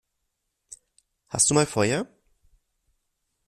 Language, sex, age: German, male, 30-39